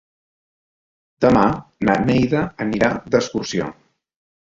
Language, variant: Catalan, Central